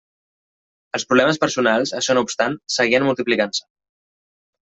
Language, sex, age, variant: Catalan, male, 19-29, Central